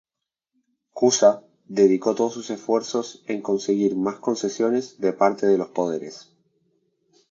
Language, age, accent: Spanish, 19-29, Rioplatense: Argentina, Uruguay, este de Bolivia, Paraguay